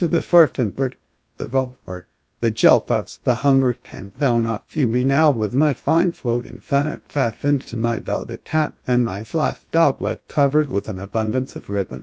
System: TTS, GlowTTS